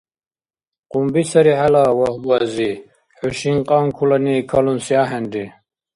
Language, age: Dargwa, 50-59